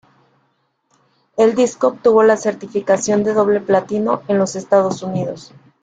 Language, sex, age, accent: Spanish, female, 30-39, México